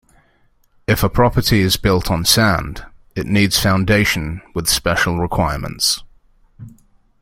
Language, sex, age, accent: English, male, 19-29, England English